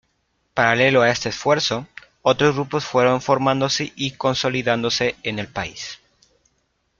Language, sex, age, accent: Spanish, male, 30-39, México